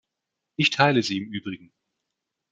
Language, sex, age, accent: German, male, 30-39, Deutschland Deutsch